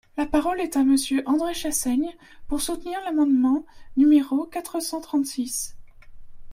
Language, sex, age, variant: French, female, 19-29, Français de métropole